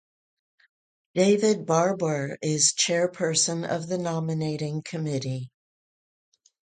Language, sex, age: English, female, 70-79